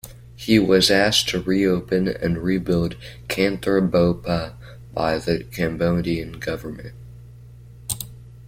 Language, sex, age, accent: English, male, under 19, United States English